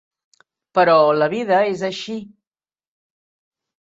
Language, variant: Catalan, Central